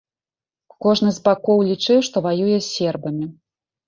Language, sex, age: Belarusian, female, 30-39